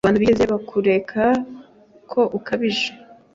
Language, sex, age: Kinyarwanda, female, 19-29